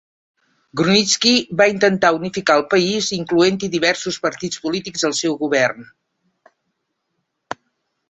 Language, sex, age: Catalan, female, 60-69